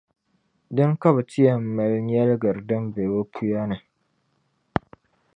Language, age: Dagbani, 19-29